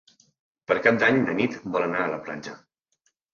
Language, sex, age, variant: Catalan, male, 19-29, Central